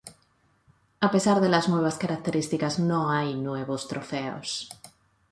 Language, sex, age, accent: Spanish, female, 40-49, España: Norte peninsular (Asturias, Castilla y León, Cantabria, País Vasco, Navarra, Aragón, La Rioja, Guadalajara, Cuenca)